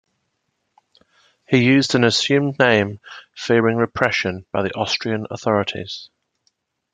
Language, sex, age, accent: English, male, 40-49, England English